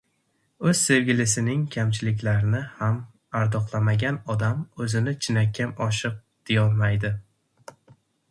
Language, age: Uzbek, 19-29